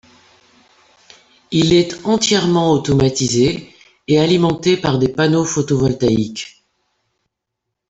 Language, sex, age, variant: French, female, 60-69, Français de métropole